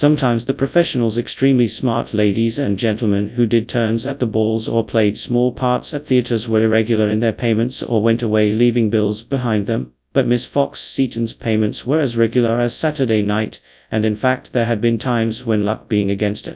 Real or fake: fake